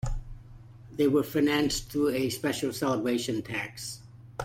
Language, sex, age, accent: English, male, 60-69, United States English